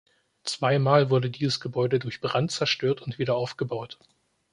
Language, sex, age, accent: German, male, 19-29, Deutschland Deutsch